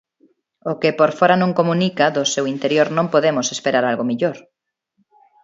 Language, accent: Galician, Neofalante